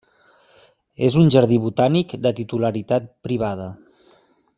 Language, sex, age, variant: Catalan, male, 30-39, Central